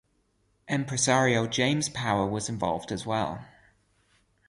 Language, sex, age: English, male, 30-39